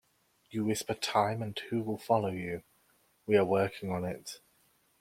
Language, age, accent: English, 19-29, England English